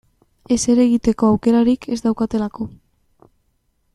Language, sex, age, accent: Basque, female, under 19, Mendebalekoa (Araba, Bizkaia, Gipuzkoako mendebaleko herri batzuk)